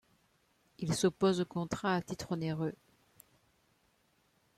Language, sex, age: French, female, 50-59